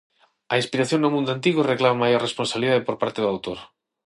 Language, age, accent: Galician, 30-39, Central (gheada); Normativo (estándar); Neofalante